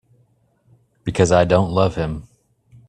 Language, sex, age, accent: English, male, 30-39, United States English